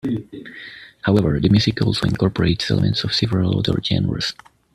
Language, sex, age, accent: English, male, 19-29, United States English